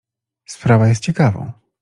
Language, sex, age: Polish, male, 40-49